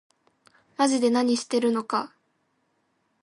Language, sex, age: Japanese, female, under 19